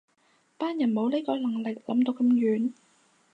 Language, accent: Cantonese, 广州音